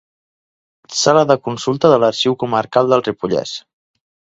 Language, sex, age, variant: Catalan, male, 19-29, Central